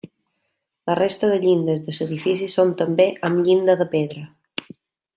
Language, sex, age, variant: Catalan, female, 19-29, Balear